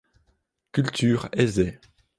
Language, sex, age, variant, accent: French, male, 30-39, Français d'Europe, Français de Belgique